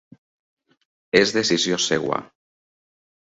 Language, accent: Catalan, valencià